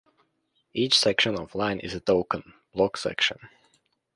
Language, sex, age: English, male, under 19